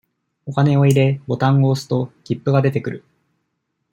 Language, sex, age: Japanese, male, 19-29